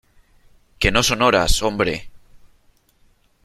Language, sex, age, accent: Spanish, male, 30-39, España: Norte peninsular (Asturias, Castilla y León, Cantabria, País Vasco, Navarra, Aragón, La Rioja, Guadalajara, Cuenca)